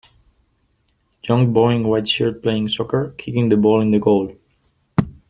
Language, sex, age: English, male, 30-39